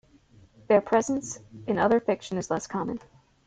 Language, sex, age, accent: English, female, under 19, United States English